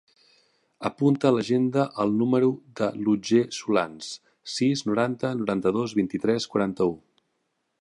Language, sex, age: Catalan, male, 30-39